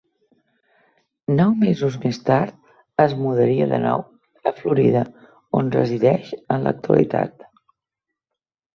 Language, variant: Catalan, Central